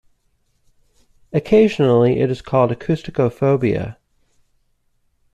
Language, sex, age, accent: English, male, 40-49, United States English